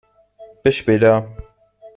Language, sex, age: German, male, 19-29